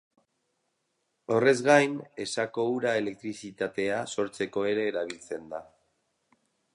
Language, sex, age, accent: Basque, male, 30-39, Mendebalekoa (Araba, Bizkaia, Gipuzkoako mendebaleko herri batzuk)